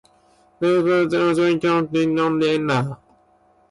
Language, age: English, 19-29